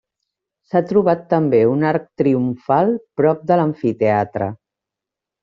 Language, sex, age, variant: Catalan, female, 50-59, Central